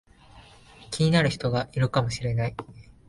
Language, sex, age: Japanese, male, 19-29